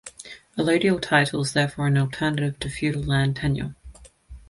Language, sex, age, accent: English, female, 19-29, Australian English